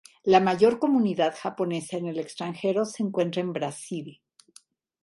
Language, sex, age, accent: Spanish, female, 60-69, México